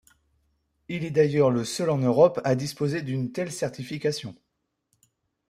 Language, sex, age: French, male, 30-39